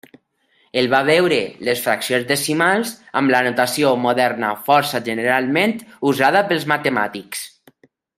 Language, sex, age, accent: Catalan, male, 30-39, valencià